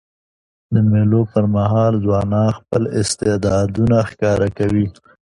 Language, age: Pashto, 40-49